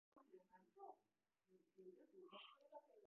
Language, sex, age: Japanese, male, 19-29